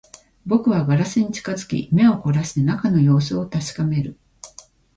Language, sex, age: Japanese, female, 50-59